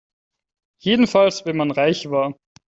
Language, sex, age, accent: German, male, 19-29, Österreichisches Deutsch